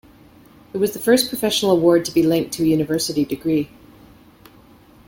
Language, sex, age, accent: English, female, 50-59, Canadian English